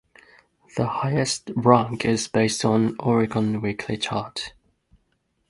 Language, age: English, 19-29